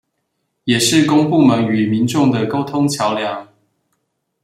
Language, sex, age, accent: Chinese, male, 30-39, 出生地：彰化縣